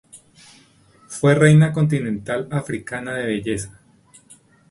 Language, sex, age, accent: Spanish, male, 30-39, Andino-Pacífico: Colombia, Perú, Ecuador, oeste de Bolivia y Venezuela andina